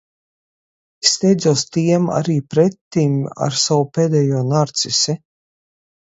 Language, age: Latvian, 40-49